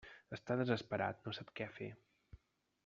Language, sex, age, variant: Catalan, male, 30-39, Central